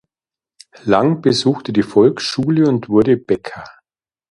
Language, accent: German, Deutschland Deutsch